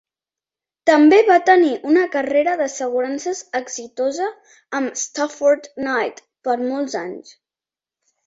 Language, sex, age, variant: Catalan, female, 50-59, Central